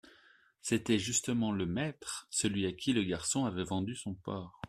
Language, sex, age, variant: French, male, 30-39, Français de métropole